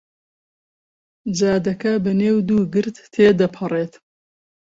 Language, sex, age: Central Kurdish, female, 50-59